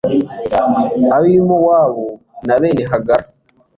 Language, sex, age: Kinyarwanda, male, 19-29